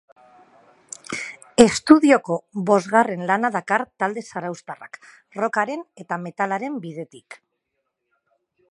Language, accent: Basque, Mendebalekoa (Araba, Bizkaia, Gipuzkoako mendebaleko herri batzuk)